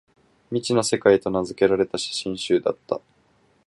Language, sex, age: Japanese, male, 19-29